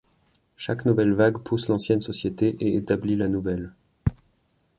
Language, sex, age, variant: French, male, 30-39, Français de métropole